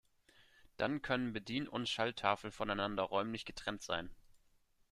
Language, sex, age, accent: German, male, 19-29, Deutschland Deutsch